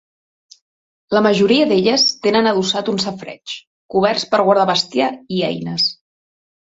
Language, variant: Catalan, Central